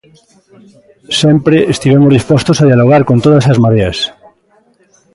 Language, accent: Galician, Oriental (común en zona oriental)